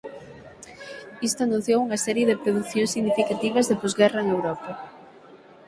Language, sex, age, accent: Galician, female, 19-29, Atlántico (seseo e gheada); Normativo (estándar)